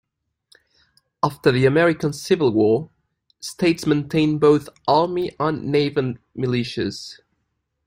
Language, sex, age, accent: English, male, 19-29, England English